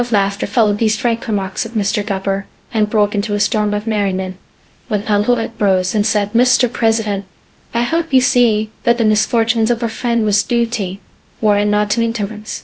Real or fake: fake